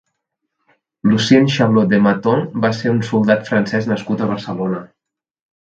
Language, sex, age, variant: Catalan, male, 40-49, Central